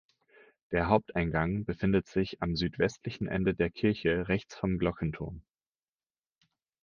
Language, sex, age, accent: German, male, 19-29, Deutschland Deutsch